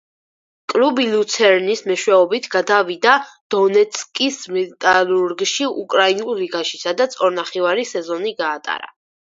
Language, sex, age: Georgian, female, under 19